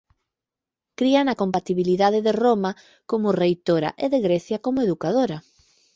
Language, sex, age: Galician, female, 30-39